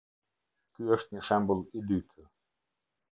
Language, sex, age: Albanian, male, 50-59